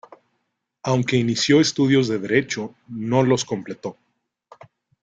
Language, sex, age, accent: Spanish, male, 30-39, México